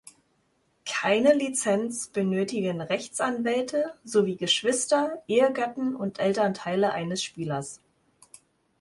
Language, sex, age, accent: German, female, 19-29, Deutschland Deutsch